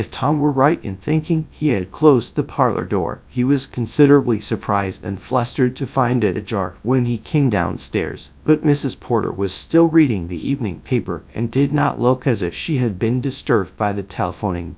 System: TTS, GradTTS